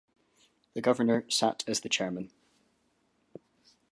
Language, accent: English, Scottish English